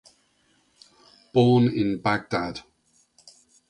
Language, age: English, 60-69